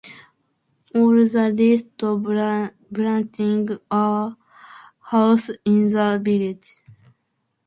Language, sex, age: English, female, under 19